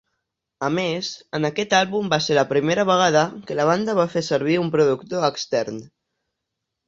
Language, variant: Catalan, Central